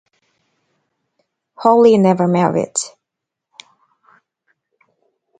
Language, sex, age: English, female, 19-29